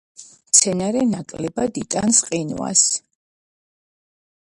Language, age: Georgian, under 19